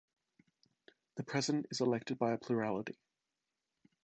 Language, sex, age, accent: English, male, 19-29, Australian English